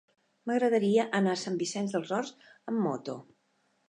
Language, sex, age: Catalan, female, 50-59